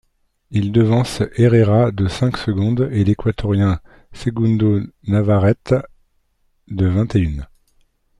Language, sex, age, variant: French, male, 40-49, Français de métropole